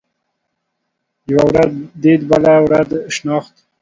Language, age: Pashto, 19-29